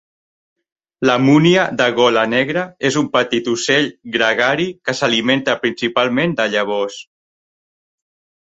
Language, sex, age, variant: Catalan, male, 30-39, Central